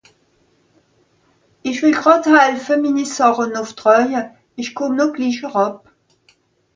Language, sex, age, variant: Swiss German, female, 60-69, Nordniederàlemmànisch (Rishoffe, Zàwere, Bùsswìller, Hawenau, Brüemt, Stroossbùri, Molse, Dàmbàch, Schlettstàtt, Pfàlzbùri usw.)